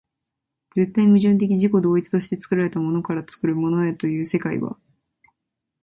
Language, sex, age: Japanese, female, 19-29